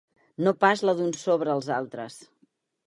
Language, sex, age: Catalan, female, 60-69